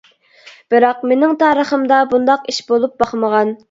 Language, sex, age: Uyghur, female, 30-39